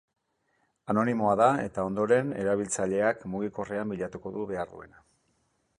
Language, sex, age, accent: Basque, male, 60-69, Erdialdekoa edo Nafarra (Gipuzkoa, Nafarroa)